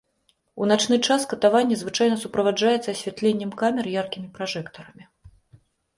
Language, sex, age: Belarusian, female, 30-39